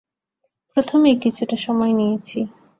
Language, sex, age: Bengali, female, 19-29